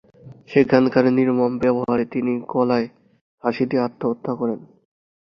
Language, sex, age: Bengali, male, 19-29